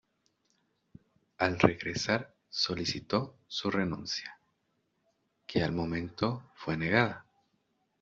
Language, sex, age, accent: Spanish, male, 30-39, América central